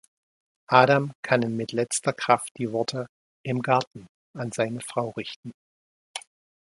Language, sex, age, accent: German, male, 30-39, Deutschland Deutsch